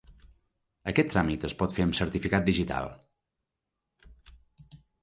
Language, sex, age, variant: Catalan, male, 30-39, Central